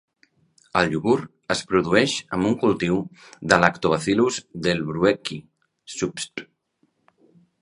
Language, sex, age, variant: Catalan, male, 40-49, Central